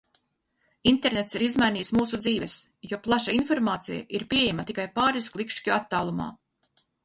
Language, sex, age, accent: Latvian, female, 50-59, Latgaliešu